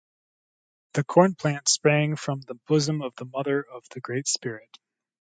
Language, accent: English, United States English